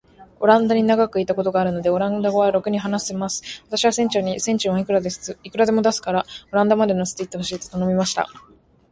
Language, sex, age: Japanese, female, 19-29